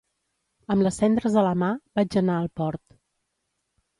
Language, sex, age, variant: Catalan, female, 50-59, Central